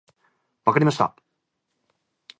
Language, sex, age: Japanese, male, 19-29